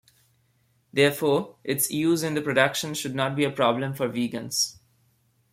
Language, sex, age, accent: English, male, 19-29, India and South Asia (India, Pakistan, Sri Lanka)